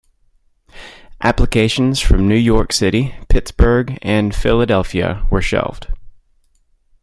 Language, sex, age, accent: English, male, 30-39, United States English